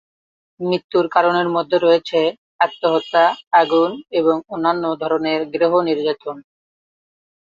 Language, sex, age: Bengali, male, 19-29